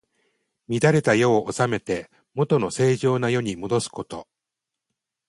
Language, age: Japanese, 60-69